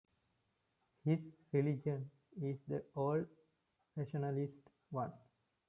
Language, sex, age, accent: English, male, 19-29, India and South Asia (India, Pakistan, Sri Lanka)